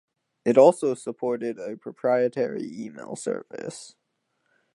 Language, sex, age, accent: English, male, under 19, United States English